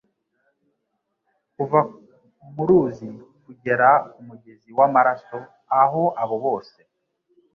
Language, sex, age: Kinyarwanda, male, 19-29